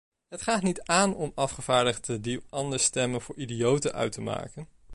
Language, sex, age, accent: Dutch, male, 19-29, Nederlands Nederlands